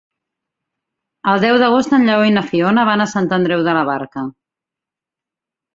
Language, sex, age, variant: Catalan, female, 40-49, Central